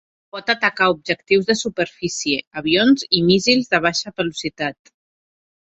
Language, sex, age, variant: Catalan, female, 40-49, Central